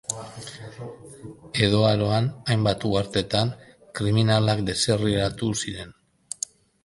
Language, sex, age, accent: Basque, male, 50-59, Mendebalekoa (Araba, Bizkaia, Gipuzkoako mendebaleko herri batzuk)